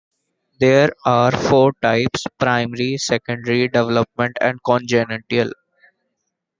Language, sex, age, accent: English, male, 19-29, India and South Asia (India, Pakistan, Sri Lanka)